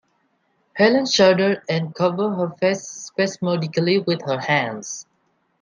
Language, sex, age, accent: English, male, 19-29, Malaysian English